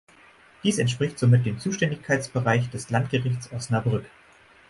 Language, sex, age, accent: German, male, 19-29, Deutschland Deutsch; Norddeutsch